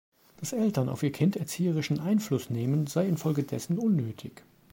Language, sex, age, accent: German, male, 40-49, Deutschland Deutsch